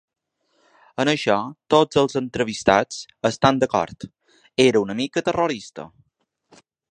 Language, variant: Catalan, Balear